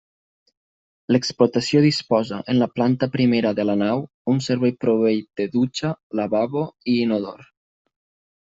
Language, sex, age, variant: Catalan, male, 19-29, Nord-Occidental